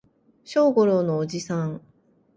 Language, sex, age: Japanese, female, 40-49